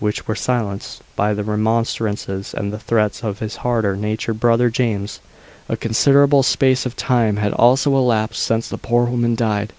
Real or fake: real